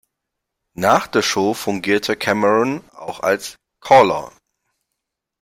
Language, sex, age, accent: German, male, 19-29, Deutschland Deutsch